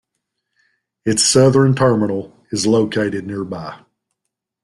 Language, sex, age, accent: English, male, 40-49, United States English